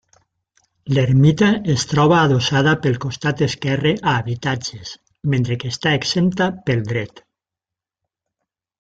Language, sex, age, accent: Catalan, male, 60-69, valencià